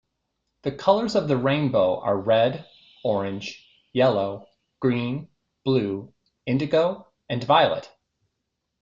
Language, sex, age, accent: English, male, 30-39, United States English